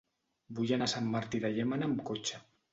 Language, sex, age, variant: Catalan, male, 50-59, Central